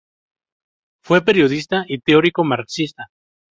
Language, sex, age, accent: Spanish, male, 19-29, México